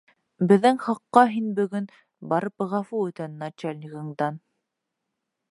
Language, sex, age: Bashkir, female, 19-29